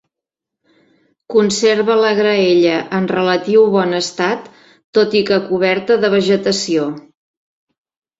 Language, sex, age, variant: Catalan, female, 60-69, Central